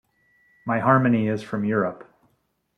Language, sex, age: English, male, 30-39